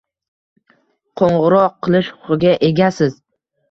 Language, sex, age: Uzbek, male, under 19